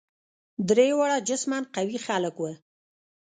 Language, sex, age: Pashto, female, 50-59